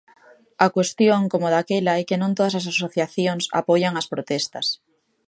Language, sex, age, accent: Galician, female, 19-29, Normativo (estándar)